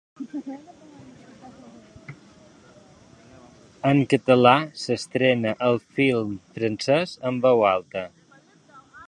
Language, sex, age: Catalan, male, 50-59